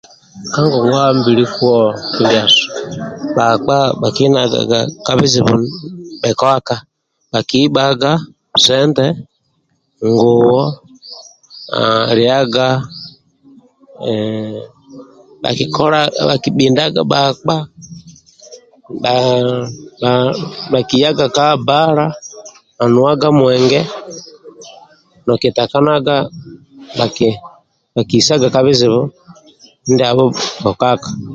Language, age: Amba (Uganda), 30-39